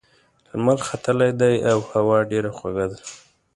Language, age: Pashto, 19-29